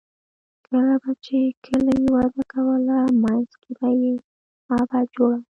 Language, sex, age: Pashto, female, 19-29